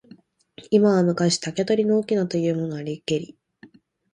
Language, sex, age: Japanese, female, 19-29